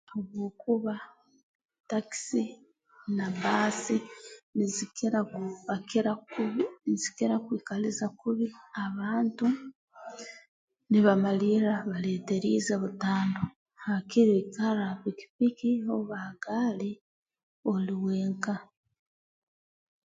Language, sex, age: Tooro, female, 19-29